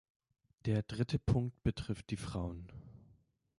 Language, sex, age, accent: German, male, 30-39, Deutschland Deutsch